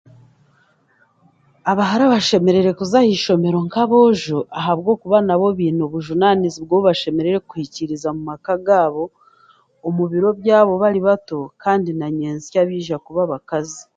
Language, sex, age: Chiga, female, 40-49